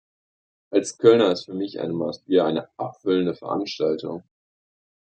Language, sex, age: German, male, 19-29